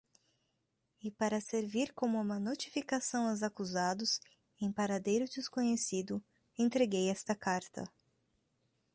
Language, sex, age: Portuguese, female, 30-39